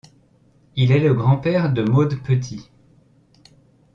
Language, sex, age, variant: French, male, 30-39, Français de métropole